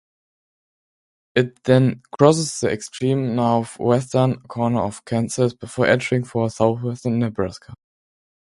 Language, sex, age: English, male, under 19